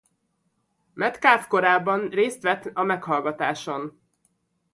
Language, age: Hungarian, 30-39